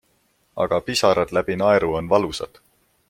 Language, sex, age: Estonian, male, 19-29